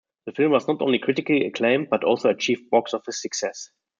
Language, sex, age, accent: English, male, 30-39, England English